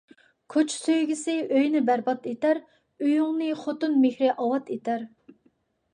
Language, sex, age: Uyghur, female, 40-49